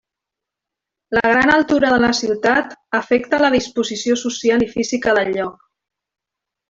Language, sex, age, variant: Catalan, female, 40-49, Central